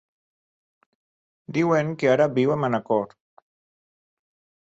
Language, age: Catalan, 50-59